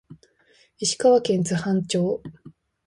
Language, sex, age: Japanese, female, 19-29